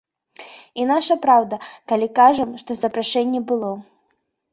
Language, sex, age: Belarusian, female, 19-29